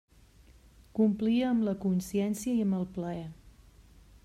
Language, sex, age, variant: Catalan, female, 40-49, Central